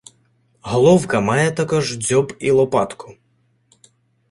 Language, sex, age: Ukrainian, male, under 19